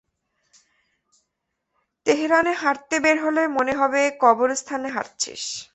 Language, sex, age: Bengali, female, 19-29